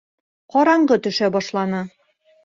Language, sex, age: Bashkir, female, 30-39